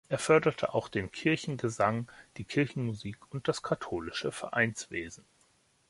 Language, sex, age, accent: German, male, 40-49, Deutschland Deutsch